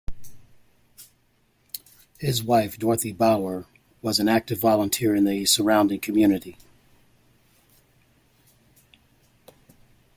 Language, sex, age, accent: English, male, 60-69, United States English